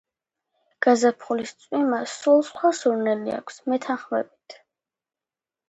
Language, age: Georgian, under 19